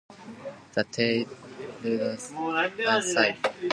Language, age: English, under 19